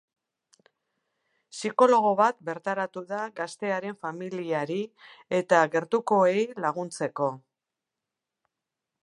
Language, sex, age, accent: Basque, female, 50-59, Mendebalekoa (Araba, Bizkaia, Gipuzkoako mendebaleko herri batzuk)